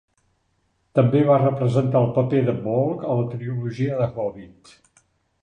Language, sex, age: Catalan, male, 70-79